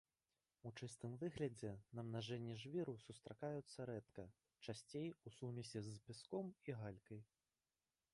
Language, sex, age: Belarusian, male, 19-29